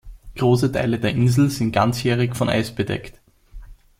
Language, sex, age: German, male, under 19